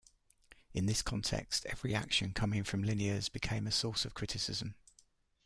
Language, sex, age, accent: English, male, 50-59, England English